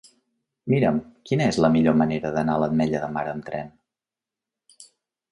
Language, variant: Catalan, Nord-Occidental